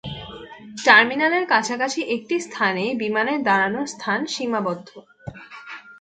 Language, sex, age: Bengali, female, under 19